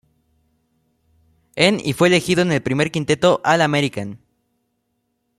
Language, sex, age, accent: Spanish, male, under 19, México